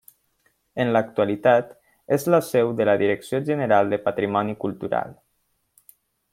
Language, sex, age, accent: Catalan, male, under 19, valencià